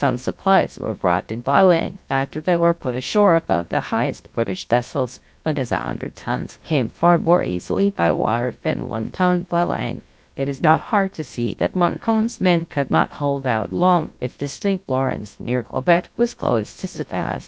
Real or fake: fake